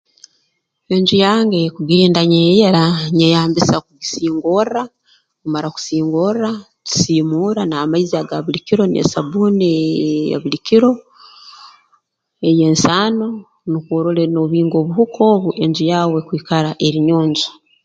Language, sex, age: Tooro, female, 50-59